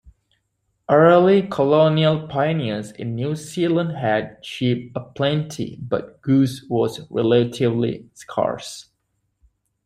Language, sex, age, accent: English, male, 19-29, United States English